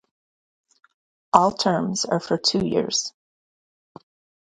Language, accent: English, United States English